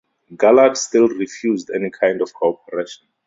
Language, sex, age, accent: English, male, 30-39, Southern African (South Africa, Zimbabwe, Namibia)